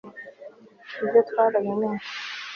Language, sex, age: Kinyarwanda, female, 19-29